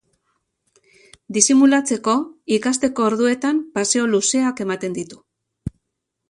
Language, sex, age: Basque, female, 50-59